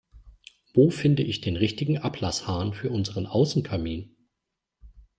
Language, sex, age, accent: German, male, 40-49, Deutschland Deutsch